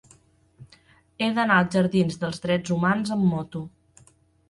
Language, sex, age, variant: Catalan, female, 30-39, Central